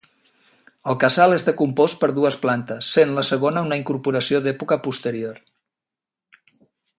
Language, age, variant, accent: Catalan, 60-69, Central, central